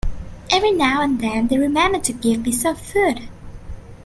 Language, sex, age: English, female, 19-29